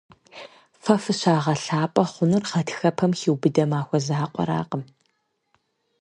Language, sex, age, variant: Kabardian, female, 19-29, Адыгэбзэ (Къэбэрдей, Кирил, псоми зэдай)